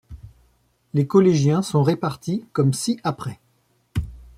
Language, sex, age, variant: French, male, 40-49, Français de métropole